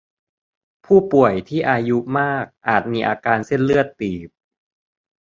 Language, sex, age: Thai, male, 19-29